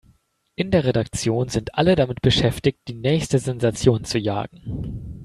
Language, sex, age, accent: German, male, 19-29, Deutschland Deutsch